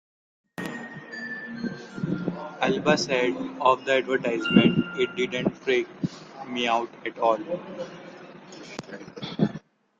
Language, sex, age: English, male, 19-29